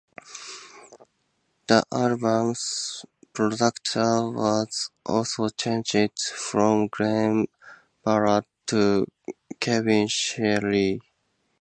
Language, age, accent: English, 19-29, United States English